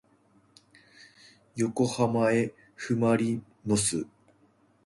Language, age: Japanese, 30-39